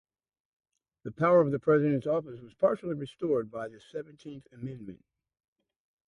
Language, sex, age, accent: English, male, 60-69, United States English